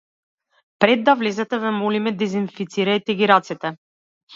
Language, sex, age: Macedonian, female, 30-39